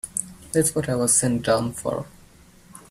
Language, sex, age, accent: English, male, under 19, United States English